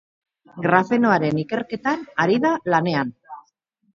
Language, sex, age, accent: Basque, female, 50-59, Mendebalekoa (Araba, Bizkaia, Gipuzkoako mendebaleko herri batzuk)